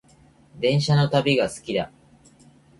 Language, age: Japanese, 30-39